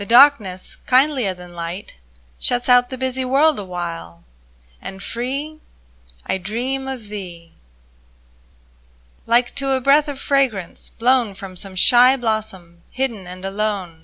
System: none